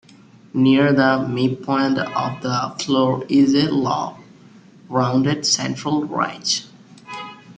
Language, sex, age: English, male, 19-29